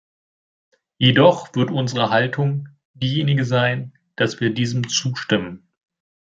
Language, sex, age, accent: German, male, 19-29, Deutschland Deutsch